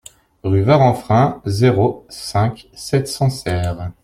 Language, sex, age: French, male, 30-39